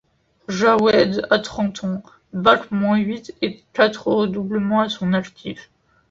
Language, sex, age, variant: French, male, under 19, Français de métropole